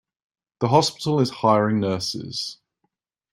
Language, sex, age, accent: English, male, 30-39, England English